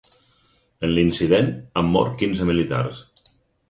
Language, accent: Catalan, Barcelona